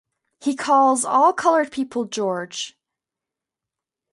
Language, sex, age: English, female, under 19